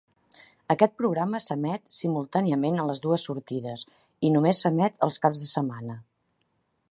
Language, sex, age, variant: Catalan, female, 40-49, Central